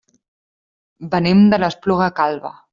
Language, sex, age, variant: Catalan, female, 30-39, Central